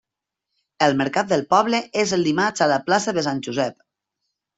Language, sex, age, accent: Catalan, female, 30-39, valencià